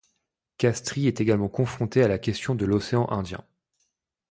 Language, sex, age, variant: French, male, 19-29, Français de métropole